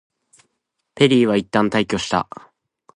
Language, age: Japanese, 19-29